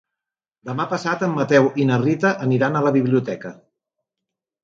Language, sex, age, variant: Catalan, male, 50-59, Central